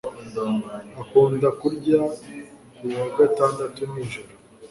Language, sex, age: Kinyarwanda, male, 19-29